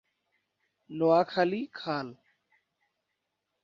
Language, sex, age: Bengali, male, 19-29